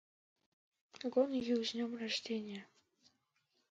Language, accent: English, Welsh English